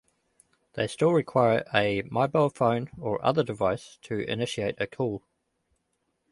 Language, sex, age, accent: English, male, 30-39, New Zealand English